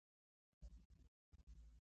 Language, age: Pashto, 19-29